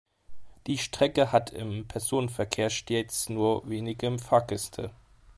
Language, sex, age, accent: German, male, 19-29, Deutschland Deutsch